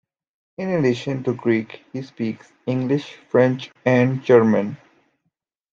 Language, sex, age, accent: English, male, 19-29, United States English